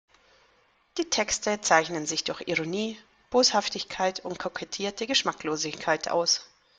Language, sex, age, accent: German, female, 40-49, Deutschland Deutsch